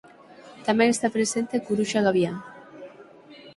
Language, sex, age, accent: Galician, female, 19-29, Atlántico (seseo e gheada); Normativo (estándar)